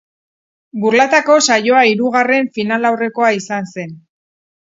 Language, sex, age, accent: Basque, female, 40-49, Erdialdekoa edo Nafarra (Gipuzkoa, Nafarroa)